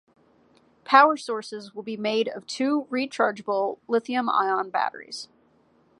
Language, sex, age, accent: English, female, 19-29, United States English